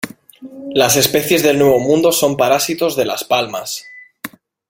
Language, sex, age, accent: Spanish, male, 19-29, España: Norte peninsular (Asturias, Castilla y León, Cantabria, País Vasco, Navarra, Aragón, La Rioja, Guadalajara, Cuenca)